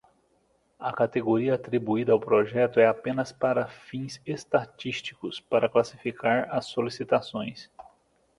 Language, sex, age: Portuguese, male, 30-39